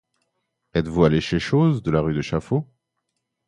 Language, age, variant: French, 30-39, Français de métropole